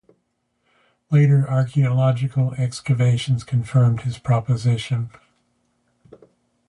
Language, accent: English, United States English